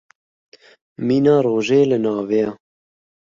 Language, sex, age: Kurdish, male, 30-39